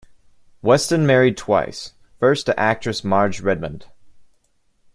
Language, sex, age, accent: English, male, 19-29, United States English